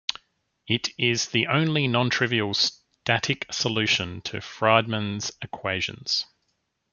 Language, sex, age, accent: English, male, 30-39, Australian English